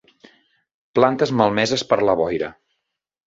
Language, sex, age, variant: Catalan, male, 30-39, Central